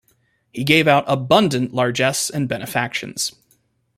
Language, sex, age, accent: English, male, 19-29, United States English